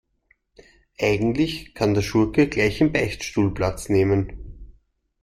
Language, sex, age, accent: German, male, 30-39, Österreichisches Deutsch